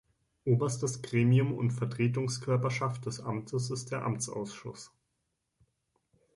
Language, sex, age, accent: German, male, 19-29, Deutschland Deutsch